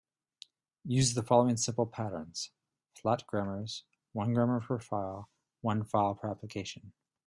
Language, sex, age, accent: English, male, 30-39, Canadian English